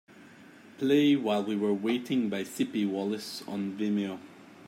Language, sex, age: English, male, 30-39